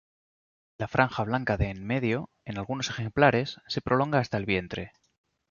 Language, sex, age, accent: Spanish, male, 30-39, España: Norte peninsular (Asturias, Castilla y León, Cantabria, País Vasco, Navarra, Aragón, La Rioja, Guadalajara, Cuenca)